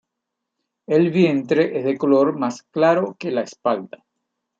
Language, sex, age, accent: Spanish, male, 50-59, Caribe: Cuba, Venezuela, Puerto Rico, República Dominicana, Panamá, Colombia caribeña, México caribeño, Costa del golfo de México